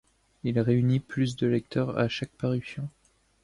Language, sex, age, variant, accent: French, male, 19-29, Français de métropole, Parisien